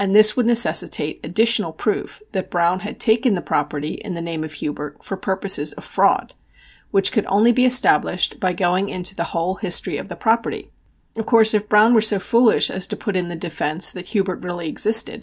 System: none